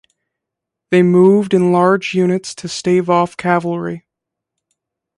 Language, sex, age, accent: English, male, 19-29, Canadian English